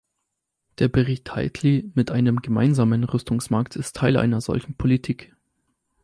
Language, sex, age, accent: German, male, 19-29, Deutschland Deutsch